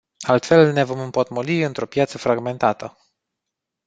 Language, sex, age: Romanian, male, 30-39